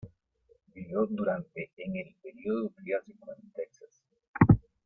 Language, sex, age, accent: Spanish, male, 50-59, América central